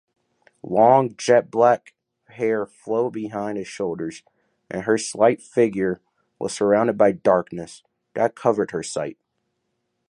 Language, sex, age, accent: English, male, under 19, United States English